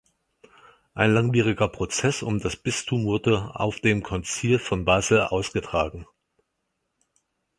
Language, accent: German, Deutschland Deutsch